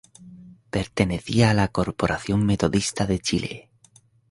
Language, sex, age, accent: Spanish, male, 30-39, España: Centro-Sur peninsular (Madrid, Toledo, Castilla-La Mancha)